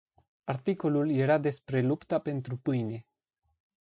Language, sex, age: Romanian, male, 19-29